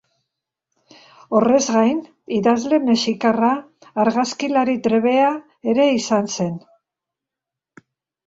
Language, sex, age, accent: Basque, female, 70-79, Mendebalekoa (Araba, Bizkaia, Gipuzkoako mendebaleko herri batzuk)